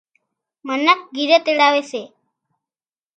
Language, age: Wadiyara Koli, under 19